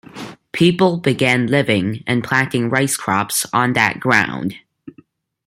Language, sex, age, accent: English, male, under 19, United States English